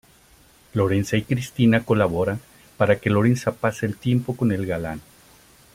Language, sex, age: Spanish, male, 50-59